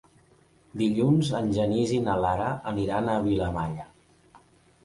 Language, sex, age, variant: Catalan, male, 30-39, Central